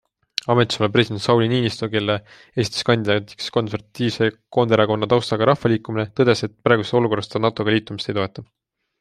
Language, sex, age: Estonian, male, 19-29